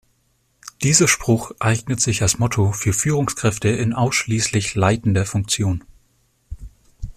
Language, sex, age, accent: German, male, 19-29, Deutschland Deutsch